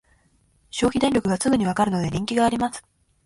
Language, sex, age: Japanese, female, 19-29